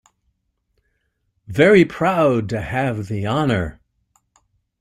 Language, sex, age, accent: English, male, 60-69, United States English